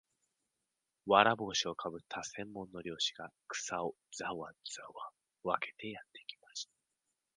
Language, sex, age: Japanese, male, 19-29